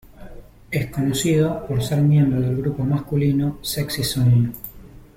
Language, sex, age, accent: Spanish, male, 40-49, Rioplatense: Argentina, Uruguay, este de Bolivia, Paraguay